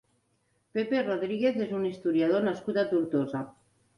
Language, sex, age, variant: Catalan, female, 60-69, Central